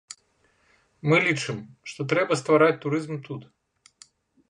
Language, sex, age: Belarusian, male, 50-59